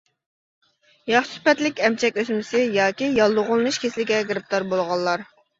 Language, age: Uyghur, 30-39